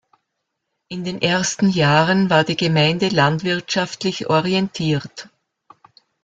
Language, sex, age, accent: German, female, 70-79, Österreichisches Deutsch